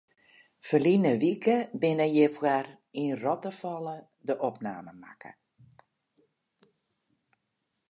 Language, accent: Western Frisian, Klaaifrysk